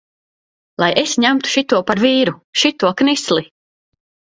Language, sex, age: Latvian, female, 30-39